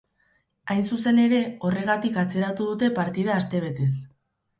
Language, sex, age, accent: Basque, female, 19-29, Erdialdekoa edo Nafarra (Gipuzkoa, Nafarroa)